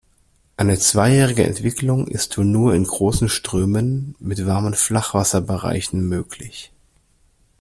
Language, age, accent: German, 30-39, Deutschland Deutsch